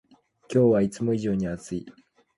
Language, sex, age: Japanese, male, 19-29